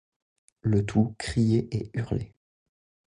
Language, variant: French, Français de métropole